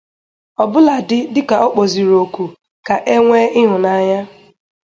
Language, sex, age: Igbo, female, under 19